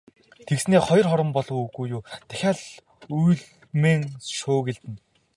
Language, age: Mongolian, 19-29